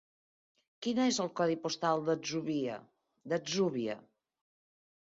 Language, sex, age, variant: Catalan, female, 60-69, Central